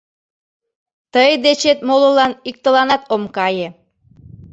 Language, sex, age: Mari, female, 30-39